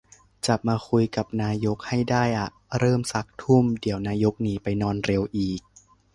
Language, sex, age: Thai, male, 19-29